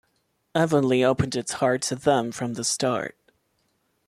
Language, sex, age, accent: English, male, 19-29, United States English